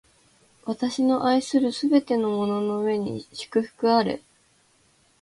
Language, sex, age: Japanese, female, 19-29